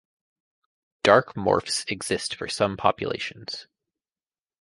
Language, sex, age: English, female, 19-29